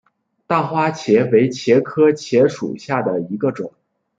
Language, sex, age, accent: Chinese, male, under 19, 出生地：黑龙江省